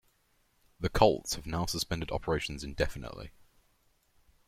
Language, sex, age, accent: English, male, under 19, England English